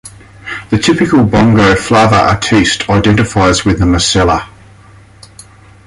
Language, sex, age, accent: English, male, 50-59, Australian English